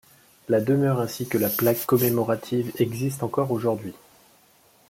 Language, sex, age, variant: French, male, 30-39, Français de métropole